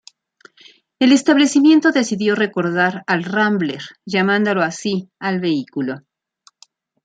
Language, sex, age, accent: Spanish, female, 50-59, México